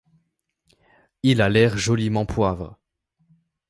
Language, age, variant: French, under 19, Français de métropole